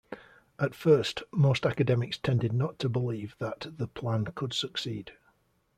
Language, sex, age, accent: English, male, 40-49, England English